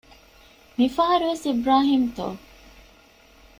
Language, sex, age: Divehi, female, 19-29